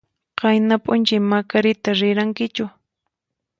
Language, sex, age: Puno Quechua, female, 19-29